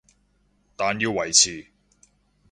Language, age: Cantonese, 40-49